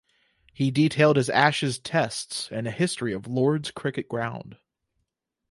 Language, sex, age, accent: English, male, 19-29, United States English